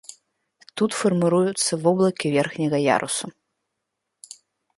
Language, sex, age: Belarusian, female, 30-39